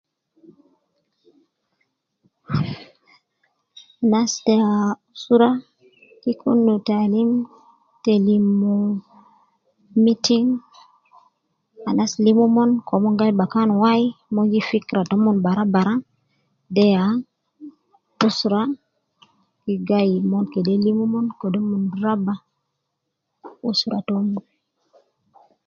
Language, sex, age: Nubi, female, 30-39